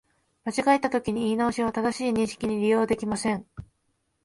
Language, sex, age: Japanese, female, 19-29